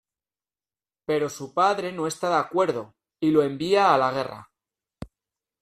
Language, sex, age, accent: Spanish, male, 40-49, España: Norte peninsular (Asturias, Castilla y León, Cantabria, País Vasco, Navarra, Aragón, La Rioja, Guadalajara, Cuenca)